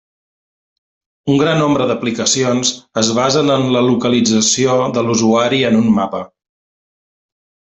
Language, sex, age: Catalan, male, 40-49